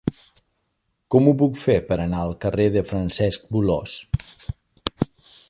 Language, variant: Catalan, Central